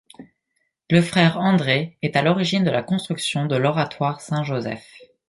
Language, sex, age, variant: French, male, under 19, Français de métropole